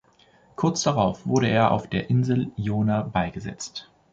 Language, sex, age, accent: German, male, 19-29, Deutschland Deutsch